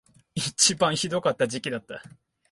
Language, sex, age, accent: Japanese, male, 19-29, 標準語